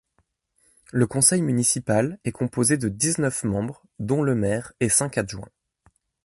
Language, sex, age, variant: French, male, 30-39, Français de métropole